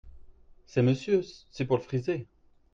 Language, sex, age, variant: French, male, 30-39, Français de métropole